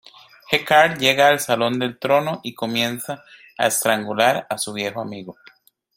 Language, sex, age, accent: Spanish, male, 30-39, América central